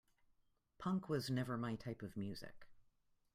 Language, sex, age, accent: English, female, 40-49, United States English